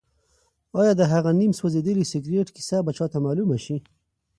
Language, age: Pashto, 19-29